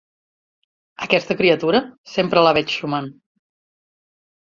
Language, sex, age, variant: Catalan, female, 40-49, Central